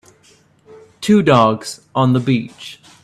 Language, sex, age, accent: English, male, under 19, United States English